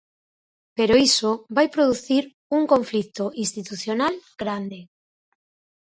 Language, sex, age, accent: Galician, female, 40-49, Normativo (estándar)